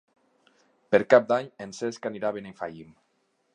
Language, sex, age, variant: Catalan, male, 19-29, Nord-Occidental